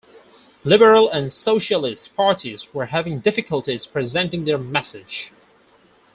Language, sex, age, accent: English, male, 19-29, England English